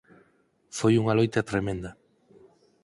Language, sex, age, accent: Galician, male, 40-49, Normativo (estándar)